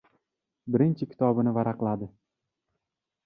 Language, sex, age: Uzbek, male, 19-29